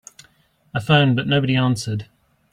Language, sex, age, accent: English, male, 40-49, England English